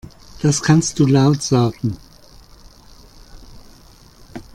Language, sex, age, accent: German, male, 50-59, Deutschland Deutsch